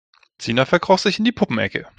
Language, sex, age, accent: German, male, 30-39, Deutschland Deutsch